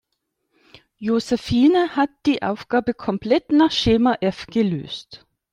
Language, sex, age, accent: German, male, 40-49, Deutschland Deutsch